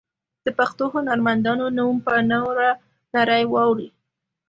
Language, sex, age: Pashto, female, under 19